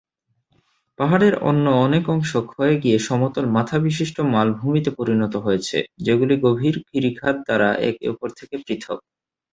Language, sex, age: Bengali, male, under 19